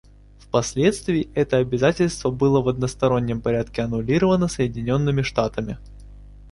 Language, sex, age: Russian, male, 19-29